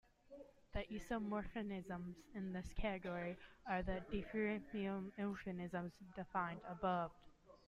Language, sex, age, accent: English, female, 19-29, United States English